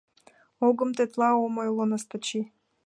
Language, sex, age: Mari, female, 19-29